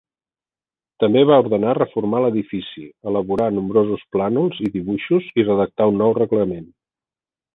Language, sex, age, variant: Catalan, male, 50-59, Central